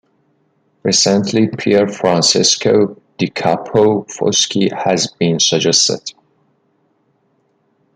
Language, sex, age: English, male, 30-39